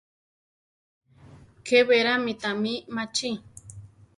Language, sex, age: Central Tarahumara, female, 30-39